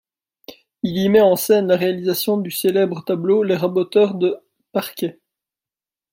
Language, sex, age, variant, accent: French, male, 19-29, Français d'Europe, Français de Belgique